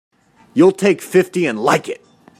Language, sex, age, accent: English, male, 19-29, United States English